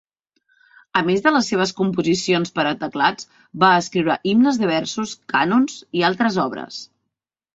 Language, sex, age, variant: Catalan, female, 50-59, Central